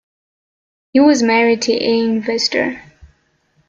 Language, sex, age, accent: English, female, 19-29, United States English